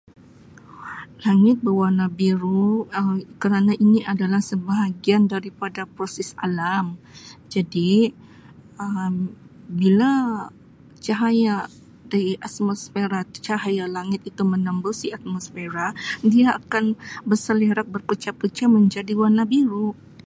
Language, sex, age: Sabah Malay, female, 40-49